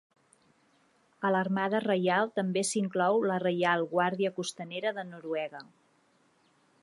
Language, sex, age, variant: Catalan, female, 40-49, Septentrional